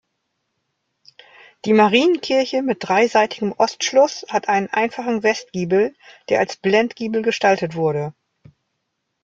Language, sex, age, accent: German, female, 40-49, Deutschland Deutsch